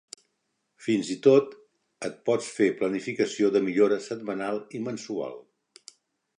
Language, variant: Catalan, Central